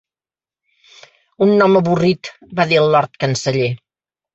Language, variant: Catalan, Central